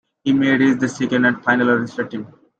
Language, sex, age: English, male, 19-29